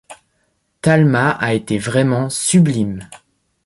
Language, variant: French, Français de métropole